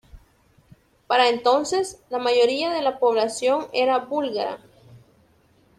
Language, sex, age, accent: Spanish, female, 19-29, América central